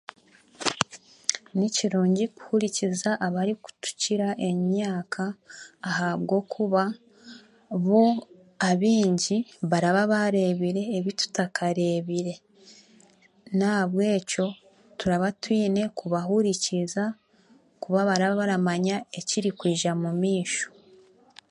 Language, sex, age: Chiga, female, 19-29